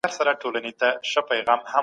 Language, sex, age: Pashto, female, 19-29